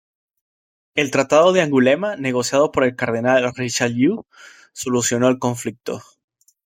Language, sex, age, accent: Spanish, male, 30-39, Caribe: Cuba, Venezuela, Puerto Rico, República Dominicana, Panamá, Colombia caribeña, México caribeño, Costa del golfo de México